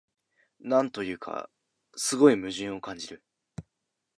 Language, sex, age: Japanese, male, under 19